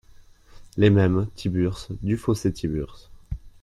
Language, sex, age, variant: French, male, 19-29, Français de métropole